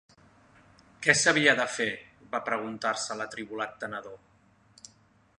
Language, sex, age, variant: Catalan, male, 40-49, Central